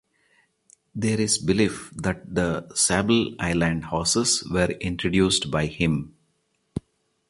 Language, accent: English, India and South Asia (India, Pakistan, Sri Lanka)